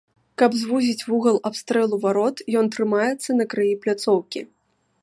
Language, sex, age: Belarusian, female, 19-29